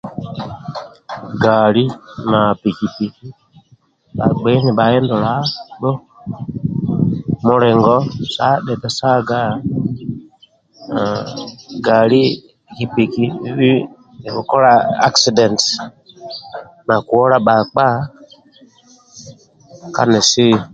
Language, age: Amba (Uganda), 30-39